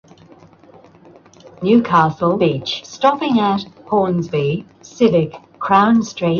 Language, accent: English, Australian English